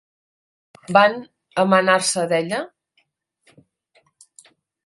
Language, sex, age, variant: Catalan, female, 50-59, Nord-Occidental